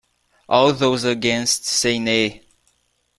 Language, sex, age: English, male, 19-29